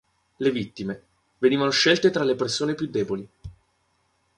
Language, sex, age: Italian, male, 19-29